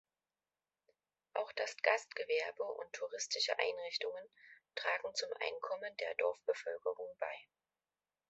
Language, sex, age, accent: German, female, 30-39, Deutschland Deutsch